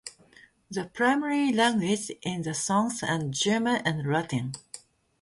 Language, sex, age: English, female, 50-59